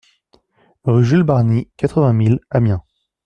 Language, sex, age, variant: French, male, 19-29, Français de métropole